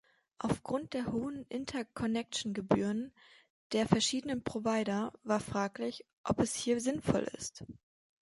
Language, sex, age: German, female, 19-29